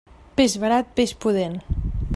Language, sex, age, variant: Catalan, female, 30-39, Central